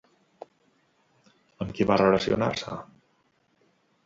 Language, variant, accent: Catalan, Central, central